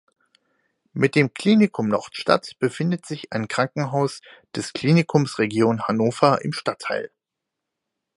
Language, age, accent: German, 19-29, Deutschland Deutsch